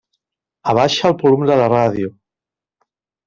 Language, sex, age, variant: Catalan, male, 40-49, Central